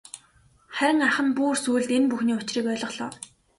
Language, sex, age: Mongolian, female, 19-29